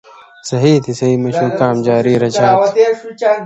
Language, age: Indus Kohistani, 19-29